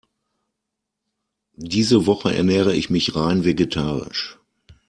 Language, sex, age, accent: German, male, 40-49, Deutschland Deutsch